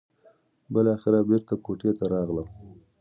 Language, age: Pashto, 19-29